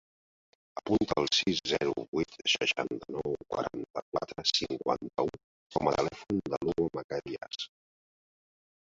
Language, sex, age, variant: Catalan, male, 50-59, Central